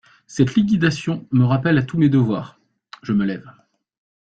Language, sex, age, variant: French, male, 30-39, Français de métropole